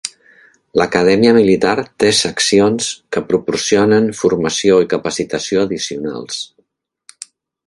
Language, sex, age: Catalan, male, 60-69